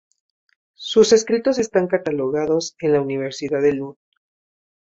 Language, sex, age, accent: Spanish, male, 19-29, México